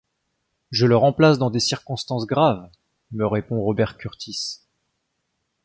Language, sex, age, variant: French, male, 30-39, Français de métropole